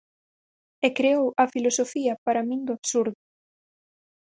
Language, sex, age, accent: Galician, female, 19-29, Central (gheada)